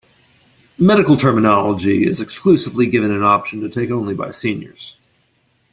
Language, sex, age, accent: English, male, 19-29, United States English